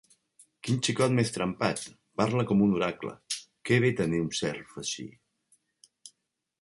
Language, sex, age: Catalan, male, 50-59